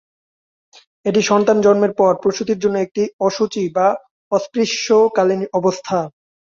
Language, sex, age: Bengali, male, 19-29